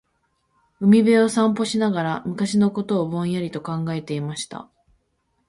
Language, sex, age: Japanese, female, 19-29